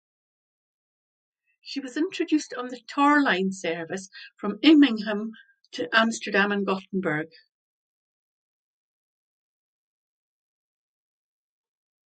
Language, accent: English, Scottish English